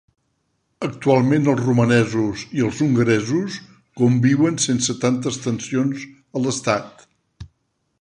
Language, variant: Catalan, Central